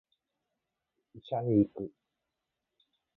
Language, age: Japanese, 50-59